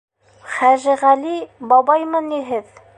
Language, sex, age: Bashkir, female, 30-39